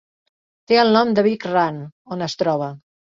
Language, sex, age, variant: Catalan, female, 60-69, Central